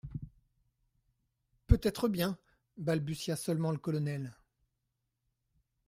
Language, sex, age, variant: French, male, 40-49, Français de métropole